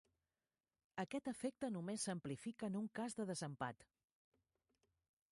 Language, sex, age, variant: Catalan, female, 40-49, Central